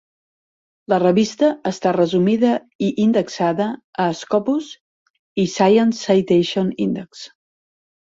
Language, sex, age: Catalan, female, 50-59